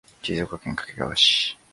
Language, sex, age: Japanese, male, 19-29